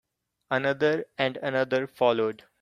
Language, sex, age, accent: English, male, 19-29, India and South Asia (India, Pakistan, Sri Lanka)